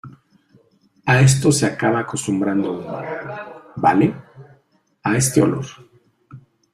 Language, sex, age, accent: Spanish, male, 40-49, México